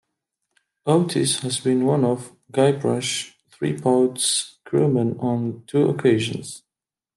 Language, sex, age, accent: English, male, 19-29, United States English